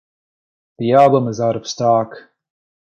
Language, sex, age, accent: English, male, 19-29, United States English